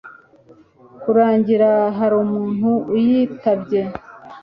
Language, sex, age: Kinyarwanda, female, 50-59